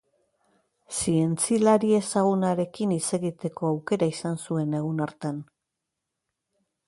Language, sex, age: Basque, female, 60-69